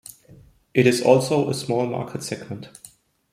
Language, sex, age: English, male, 19-29